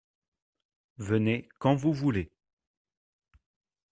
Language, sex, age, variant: French, male, 30-39, Français de métropole